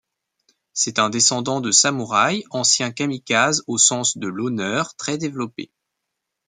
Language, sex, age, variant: French, male, 19-29, Français de métropole